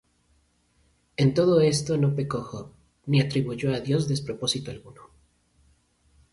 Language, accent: Spanish, México